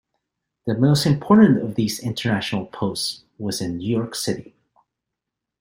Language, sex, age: English, male, 40-49